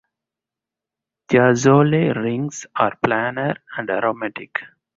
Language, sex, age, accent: English, male, 30-39, India and South Asia (India, Pakistan, Sri Lanka)